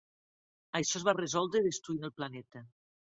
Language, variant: Catalan, Nord-Occidental